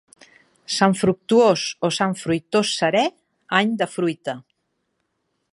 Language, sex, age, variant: Catalan, female, 60-69, Central